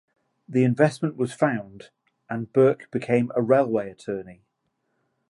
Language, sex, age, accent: English, male, 40-49, England English